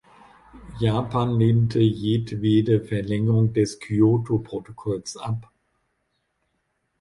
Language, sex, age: German, male, 60-69